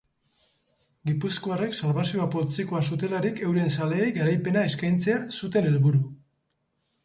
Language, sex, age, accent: Basque, male, 50-59, Mendebalekoa (Araba, Bizkaia, Gipuzkoako mendebaleko herri batzuk)